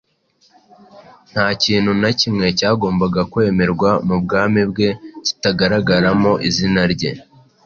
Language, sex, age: Kinyarwanda, male, 19-29